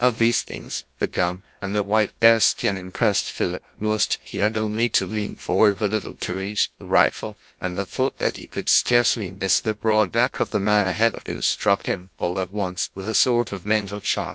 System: TTS, GlowTTS